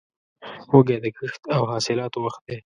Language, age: Pashto, 19-29